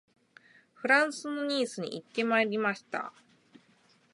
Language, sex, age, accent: Japanese, female, 30-39, 日本人